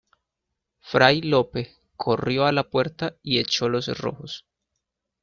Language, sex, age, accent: Spanish, male, 19-29, Andino-Pacífico: Colombia, Perú, Ecuador, oeste de Bolivia y Venezuela andina